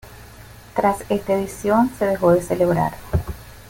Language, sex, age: Spanish, female, 50-59